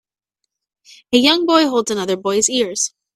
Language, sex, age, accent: English, female, 30-39, Canadian English